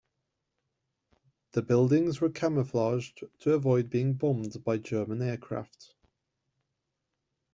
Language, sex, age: English, male, 30-39